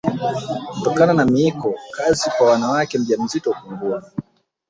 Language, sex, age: Swahili, male, 19-29